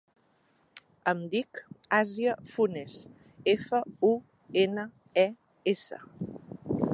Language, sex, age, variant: Catalan, female, 30-39, Central